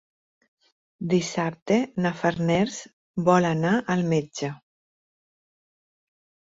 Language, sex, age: Catalan, female, 40-49